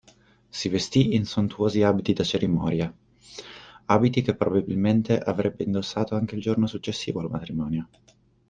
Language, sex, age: Italian, male, 19-29